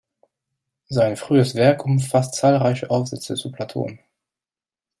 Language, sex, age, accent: German, male, under 19, Französisch Deutsch